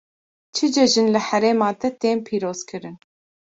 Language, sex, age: Kurdish, female, 19-29